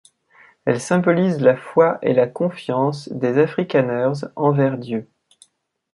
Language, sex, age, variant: French, male, 19-29, Français de métropole